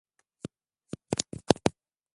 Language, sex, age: Swahili, male, 30-39